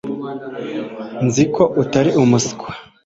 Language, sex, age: Kinyarwanda, male, 19-29